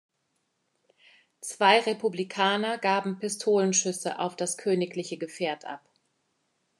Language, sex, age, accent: German, female, 40-49, Deutschland Deutsch